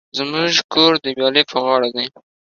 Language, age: Pashto, 19-29